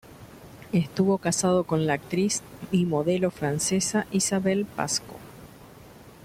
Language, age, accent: Spanish, 50-59, Rioplatense: Argentina, Uruguay, este de Bolivia, Paraguay